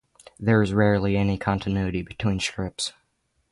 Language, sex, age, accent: English, male, under 19, United States English